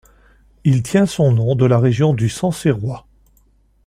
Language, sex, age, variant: French, male, 40-49, Français de métropole